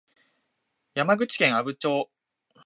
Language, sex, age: Japanese, male, 19-29